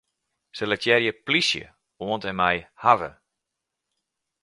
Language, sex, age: Western Frisian, male, 40-49